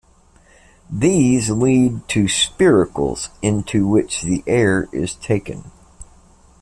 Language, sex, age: English, male, 50-59